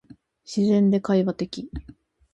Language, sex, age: Japanese, female, 19-29